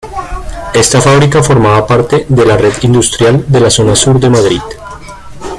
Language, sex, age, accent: Spanish, male, 30-39, Andino-Pacífico: Colombia, Perú, Ecuador, oeste de Bolivia y Venezuela andina